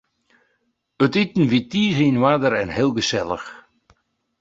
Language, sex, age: Western Frisian, male, 50-59